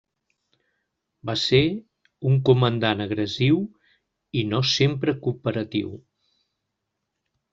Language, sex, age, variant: Catalan, male, 60-69, Central